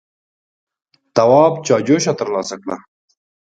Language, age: Pashto, 19-29